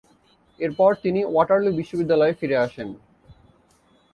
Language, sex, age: Bengali, male, 19-29